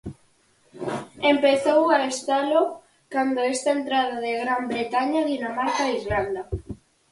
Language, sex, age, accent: Galician, female, under 19, Normativo (estándar)